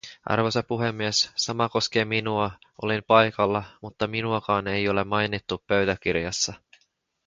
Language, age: Finnish, 19-29